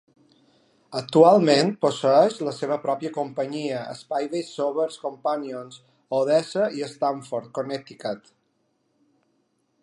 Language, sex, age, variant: Catalan, male, 40-49, Balear